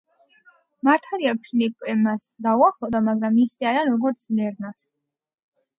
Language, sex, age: Georgian, female, under 19